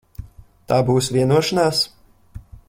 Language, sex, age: Latvian, male, 19-29